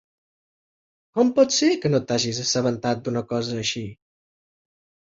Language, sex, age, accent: Catalan, male, 19-29, central; septentrional